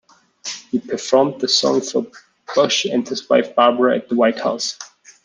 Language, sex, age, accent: English, male, 19-29, United States English